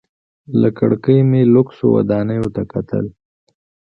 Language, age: Pashto, 19-29